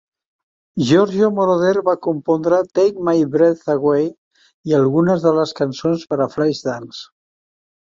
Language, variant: Catalan, Central